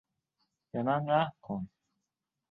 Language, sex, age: Persian, male, 19-29